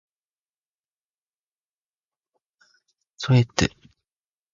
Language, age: English, 19-29